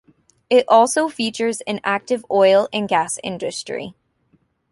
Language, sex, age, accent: English, female, 19-29, United States English